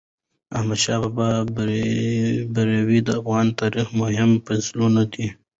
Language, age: Pashto, 19-29